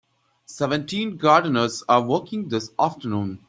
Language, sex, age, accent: English, male, 19-29, India and South Asia (India, Pakistan, Sri Lanka)